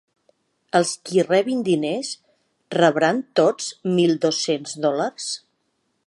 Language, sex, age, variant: Catalan, female, 50-59, Central